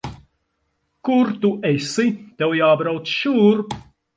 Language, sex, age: Latvian, male, 50-59